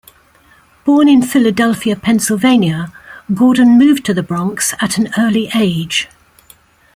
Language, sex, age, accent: English, female, 70-79, England English